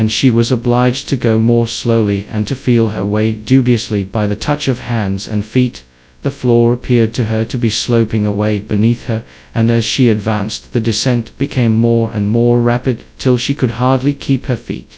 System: TTS, FastPitch